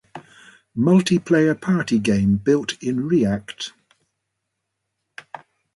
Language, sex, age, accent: English, male, 70-79, England English